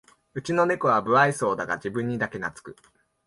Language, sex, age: Japanese, male, 19-29